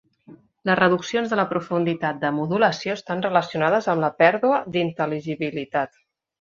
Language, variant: Catalan, Central